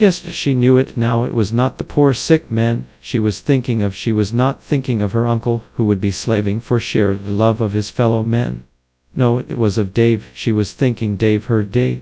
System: TTS, FastPitch